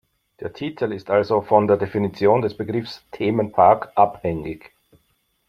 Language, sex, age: German, male, 50-59